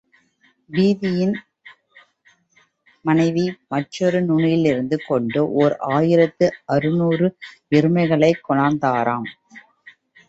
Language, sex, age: Tamil, female, 30-39